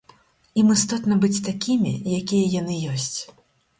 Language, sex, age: Belarusian, female, 30-39